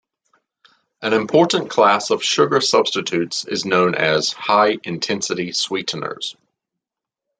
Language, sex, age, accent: English, male, 50-59, United States English